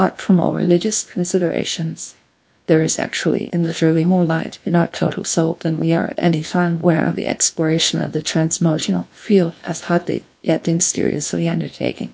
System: TTS, GlowTTS